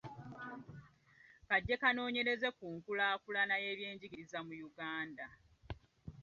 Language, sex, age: Ganda, female, 30-39